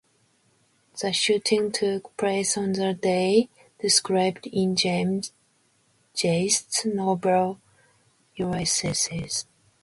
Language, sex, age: English, female, 19-29